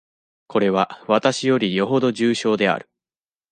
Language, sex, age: Japanese, male, 19-29